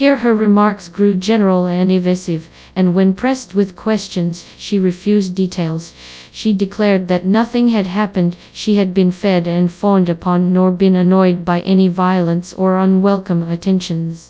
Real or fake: fake